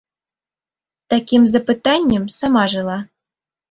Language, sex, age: Belarusian, female, 19-29